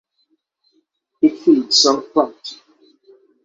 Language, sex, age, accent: English, male, 30-39, United States English; England English